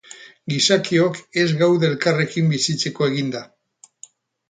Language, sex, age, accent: Basque, male, 60-69, Erdialdekoa edo Nafarra (Gipuzkoa, Nafarroa)